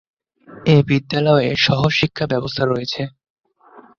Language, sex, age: Bengali, male, 19-29